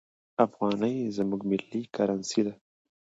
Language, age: Pashto, 19-29